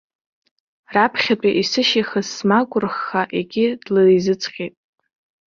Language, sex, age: Abkhazian, male, under 19